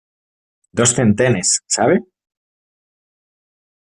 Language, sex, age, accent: Spanish, male, 30-39, España: Norte peninsular (Asturias, Castilla y León, Cantabria, País Vasco, Navarra, Aragón, La Rioja, Guadalajara, Cuenca)